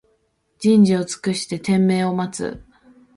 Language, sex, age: Japanese, female, 19-29